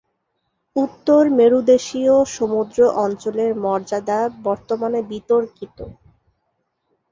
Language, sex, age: Bengali, female, 19-29